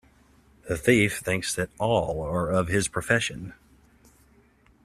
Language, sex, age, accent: English, male, 30-39, United States English